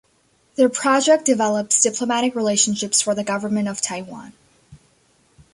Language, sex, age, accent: English, female, 19-29, Canadian English